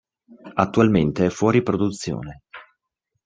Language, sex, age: Italian, male, 30-39